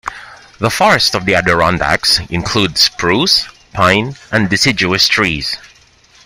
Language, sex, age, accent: English, male, 30-39, Filipino